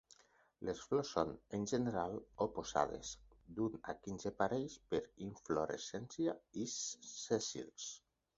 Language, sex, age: Catalan, male, 50-59